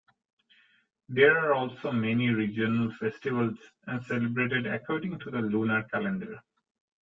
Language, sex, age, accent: English, male, 40-49, India and South Asia (India, Pakistan, Sri Lanka)